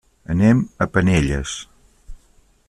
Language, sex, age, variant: Catalan, male, 50-59, Central